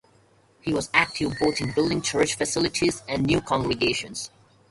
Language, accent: English, United States English